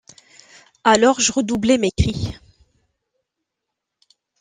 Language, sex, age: French, female, 30-39